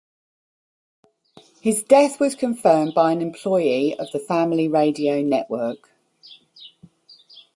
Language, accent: English, England English